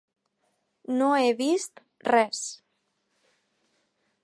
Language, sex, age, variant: Catalan, female, 19-29, Balear